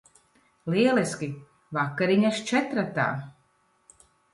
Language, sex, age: Latvian, female, 50-59